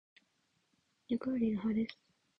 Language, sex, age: Japanese, female, under 19